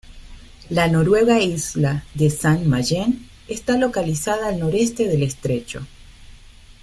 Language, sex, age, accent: Spanish, female, 40-49, Caribe: Cuba, Venezuela, Puerto Rico, República Dominicana, Panamá, Colombia caribeña, México caribeño, Costa del golfo de México